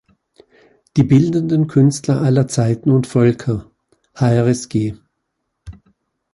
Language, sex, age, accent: German, male, 50-59, Österreichisches Deutsch